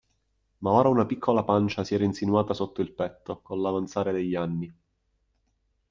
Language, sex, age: Italian, male, 30-39